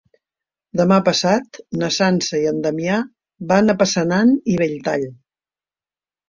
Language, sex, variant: Catalan, female, Central